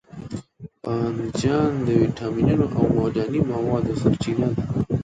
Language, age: Pashto, 19-29